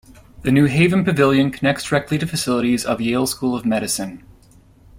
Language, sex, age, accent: English, male, 30-39, Canadian English